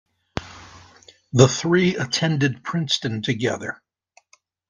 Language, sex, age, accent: English, male, 60-69, United States English